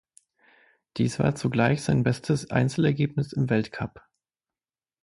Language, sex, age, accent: German, male, 19-29, Deutschland Deutsch